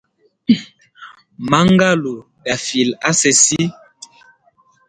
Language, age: Hemba, 30-39